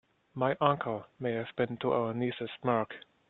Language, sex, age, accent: English, male, 19-29, England English